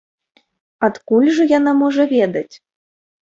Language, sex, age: Belarusian, female, 30-39